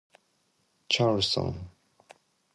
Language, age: English, 19-29